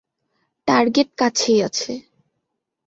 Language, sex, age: Bengali, female, 19-29